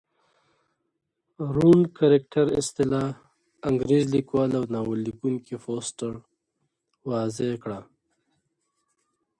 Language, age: Pashto, 30-39